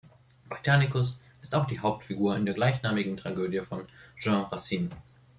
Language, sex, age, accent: German, male, 19-29, Deutschland Deutsch